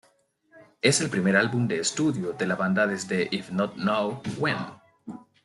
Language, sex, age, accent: Spanish, male, 19-29, América central